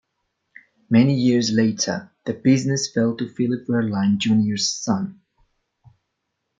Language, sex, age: English, male, 19-29